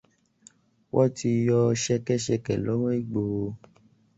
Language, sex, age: Yoruba, male, 19-29